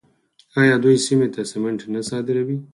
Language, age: Pashto, 30-39